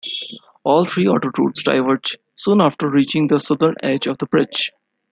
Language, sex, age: English, male, 19-29